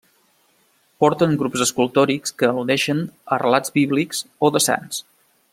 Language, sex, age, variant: Catalan, male, 30-39, Central